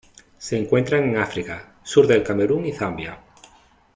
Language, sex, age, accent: Spanish, male, 40-49, España: Islas Canarias